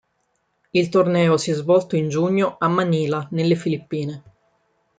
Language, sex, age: Italian, female, 30-39